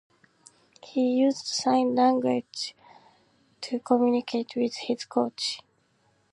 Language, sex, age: English, female, under 19